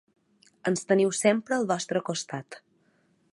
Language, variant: Catalan, Balear